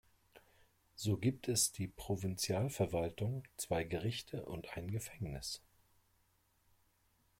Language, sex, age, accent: German, male, 40-49, Deutschland Deutsch